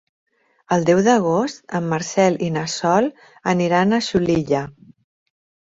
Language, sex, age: Catalan, female, 40-49